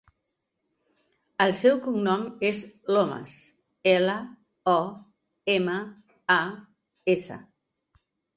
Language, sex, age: Catalan, female, 50-59